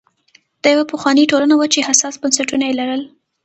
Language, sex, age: Pashto, female, 19-29